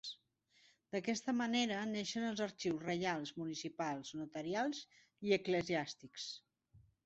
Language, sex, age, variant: Catalan, female, 50-59, Nord-Occidental